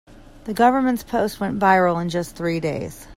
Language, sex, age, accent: English, female, 40-49, United States English